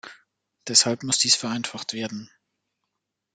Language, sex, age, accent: German, male, 19-29, Deutschland Deutsch